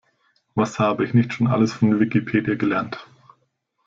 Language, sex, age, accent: German, male, 19-29, Deutschland Deutsch